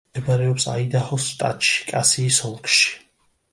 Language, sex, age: Georgian, male, 19-29